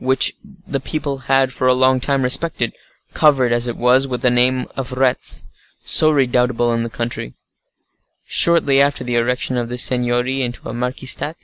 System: none